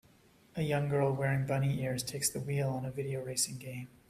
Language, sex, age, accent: English, male, 40-49, United States English